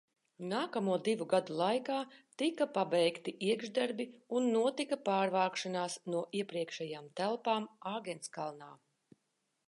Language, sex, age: Latvian, female, 40-49